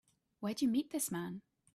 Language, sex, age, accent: English, female, 19-29, England English